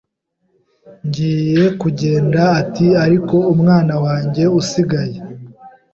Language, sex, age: Kinyarwanda, male, 19-29